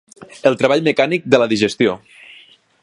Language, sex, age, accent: Catalan, male, 19-29, Ebrenc